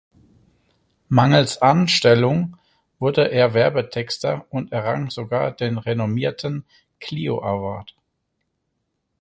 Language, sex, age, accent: German, male, 40-49, Deutschland Deutsch